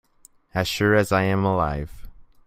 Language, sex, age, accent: English, male, 19-29, United States English